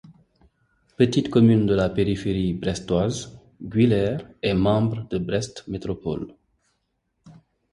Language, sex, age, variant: French, male, 30-39, Français d'Afrique subsaharienne et des îles africaines